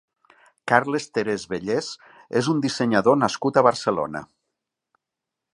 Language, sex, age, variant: Catalan, male, 40-49, Nord-Occidental